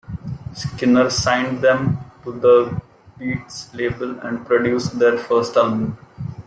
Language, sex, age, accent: English, male, 30-39, India and South Asia (India, Pakistan, Sri Lanka)